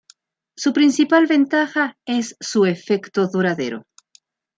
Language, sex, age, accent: Spanish, female, 50-59, México